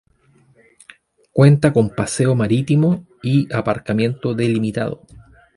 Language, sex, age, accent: Spanish, male, 30-39, Chileno: Chile, Cuyo